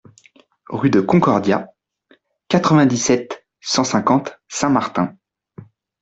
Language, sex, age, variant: French, male, 30-39, Français de métropole